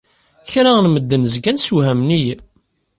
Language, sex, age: Kabyle, male, 19-29